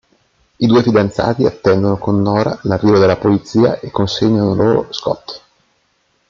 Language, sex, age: Italian, male, 40-49